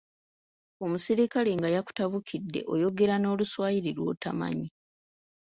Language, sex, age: Ganda, female, 30-39